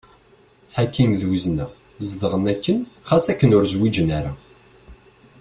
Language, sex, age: Kabyle, male, 30-39